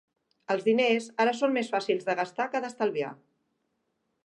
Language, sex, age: Catalan, female, 50-59